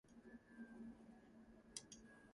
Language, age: English, 19-29